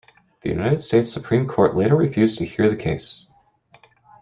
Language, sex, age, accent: English, male, 30-39, United States English